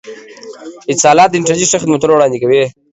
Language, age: Pashto, 19-29